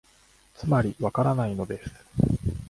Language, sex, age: Japanese, male, 30-39